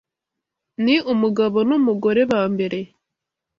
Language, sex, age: Kinyarwanda, female, 19-29